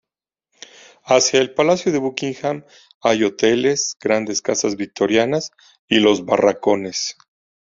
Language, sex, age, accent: Spanish, male, 40-49, México